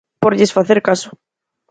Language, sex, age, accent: Galician, female, 19-29, Central (gheada)